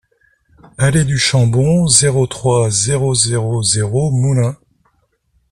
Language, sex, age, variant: French, male, 50-59, Français de métropole